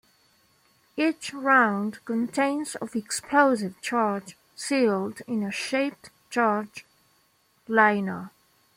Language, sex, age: English, female, 40-49